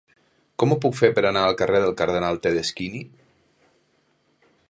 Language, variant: Catalan, Nord-Occidental